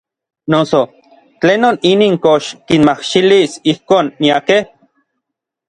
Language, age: Orizaba Nahuatl, 30-39